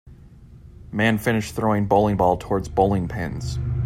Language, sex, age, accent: English, male, 30-39, United States English